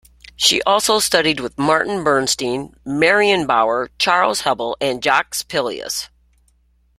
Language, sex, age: English, female, 60-69